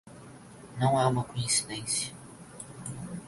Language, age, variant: Portuguese, under 19, Portuguese (Brasil)